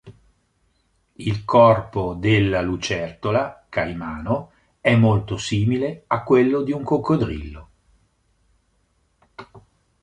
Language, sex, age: Italian, male, 60-69